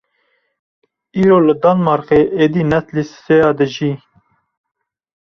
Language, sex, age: Kurdish, male, 30-39